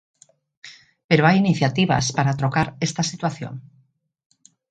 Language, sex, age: Galician, female, 40-49